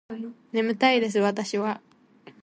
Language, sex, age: Japanese, female, 19-29